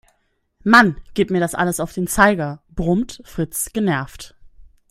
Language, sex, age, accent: German, female, 19-29, Deutschland Deutsch